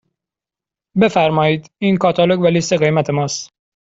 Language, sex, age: Persian, male, 19-29